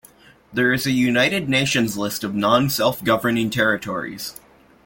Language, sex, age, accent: English, male, under 19, Canadian English